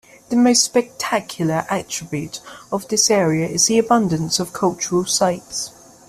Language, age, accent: English, under 19, England English